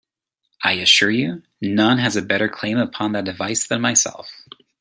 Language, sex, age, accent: English, male, 30-39, United States English